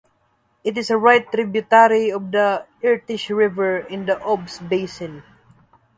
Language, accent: English, Filipino